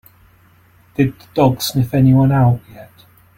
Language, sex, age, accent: English, male, 30-39, England English